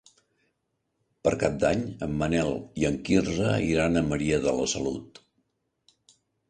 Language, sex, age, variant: Catalan, male, 70-79, Central